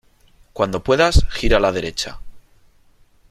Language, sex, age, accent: Spanish, male, 30-39, España: Norte peninsular (Asturias, Castilla y León, Cantabria, País Vasco, Navarra, Aragón, La Rioja, Guadalajara, Cuenca)